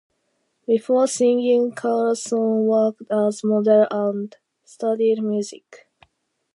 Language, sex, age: English, female, under 19